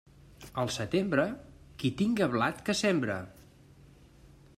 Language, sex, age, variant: Catalan, male, 50-59, Central